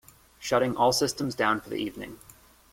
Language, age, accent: English, 19-29, United States English